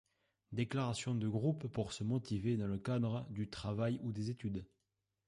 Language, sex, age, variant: French, male, 19-29, Français de métropole